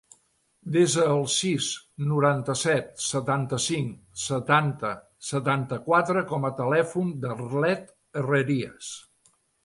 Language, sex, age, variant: Catalan, male, 60-69, Central